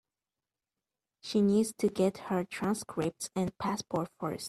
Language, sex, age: English, female, 19-29